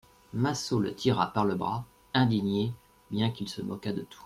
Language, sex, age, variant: French, male, 40-49, Français de métropole